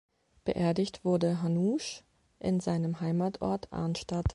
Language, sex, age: German, female, 30-39